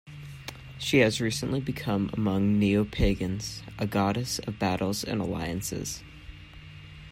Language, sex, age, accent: English, male, under 19, United States English